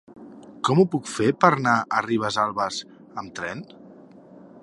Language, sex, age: Catalan, male, 30-39